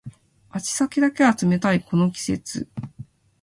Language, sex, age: Japanese, female, 30-39